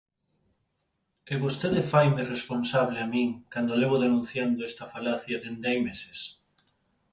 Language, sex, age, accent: Galician, male, 19-29, Neofalante